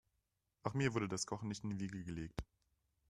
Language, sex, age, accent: German, male, 19-29, Deutschland Deutsch